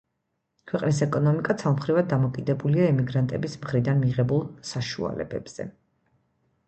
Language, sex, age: Georgian, female, 30-39